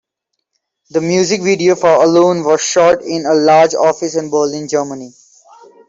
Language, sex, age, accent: English, male, 19-29, India and South Asia (India, Pakistan, Sri Lanka)